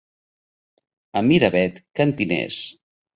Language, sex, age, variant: Catalan, male, 40-49, Nord-Occidental